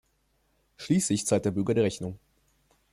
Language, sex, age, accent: German, male, 19-29, Deutschland Deutsch